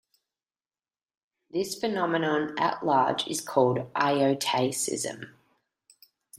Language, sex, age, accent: English, female, 30-39, Australian English